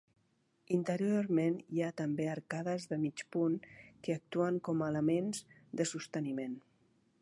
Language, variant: Catalan, Central